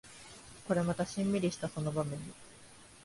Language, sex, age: Japanese, female, 19-29